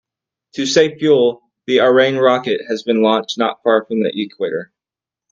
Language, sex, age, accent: English, male, 19-29, United States English